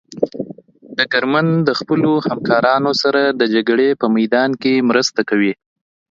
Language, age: Pashto, 19-29